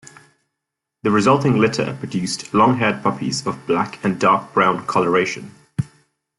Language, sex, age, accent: English, male, 19-29, England English